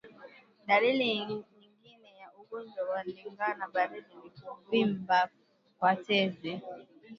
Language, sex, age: Swahili, female, 19-29